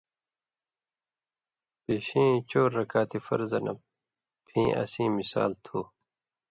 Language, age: Indus Kohistani, 19-29